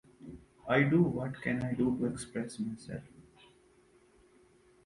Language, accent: English, India and South Asia (India, Pakistan, Sri Lanka)